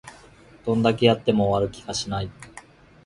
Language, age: Japanese, 19-29